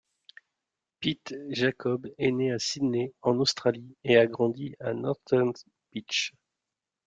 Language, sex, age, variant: French, male, 40-49, Français de métropole